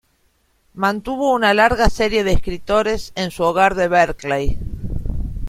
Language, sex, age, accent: Spanish, female, 50-59, Rioplatense: Argentina, Uruguay, este de Bolivia, Paraguay